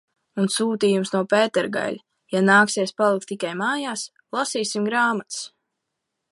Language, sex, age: Latvian, female, under 19